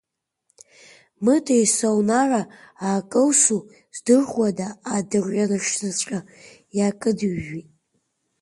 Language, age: Abkhazian, under 19